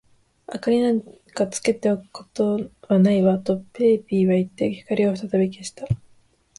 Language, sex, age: Japanese, female, 19-29